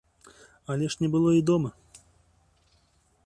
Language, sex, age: Belarusian, male, 40-49